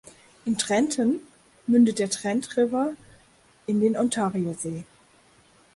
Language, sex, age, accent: German, female, 19-29, Deutschland Deutsch